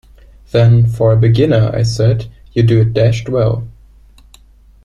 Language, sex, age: English, male, 19-29